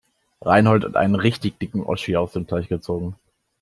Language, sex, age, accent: German, male, 19-29, Deutschland Deutsch